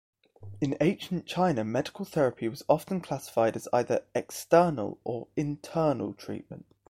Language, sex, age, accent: English, male, 19-29, England English